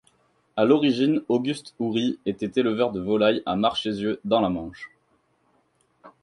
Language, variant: French, Français de métropole